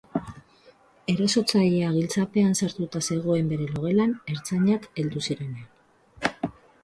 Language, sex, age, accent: Basque, female, 40-49, Mendebalekoa (Araba, Bizkaia, Gipuzkoako mendebaleko herri batzuk); Batua